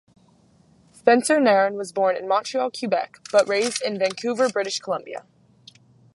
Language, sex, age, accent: English, female, under 19, United States English